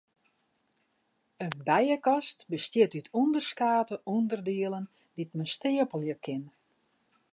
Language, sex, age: Western Frisian, female, 60-69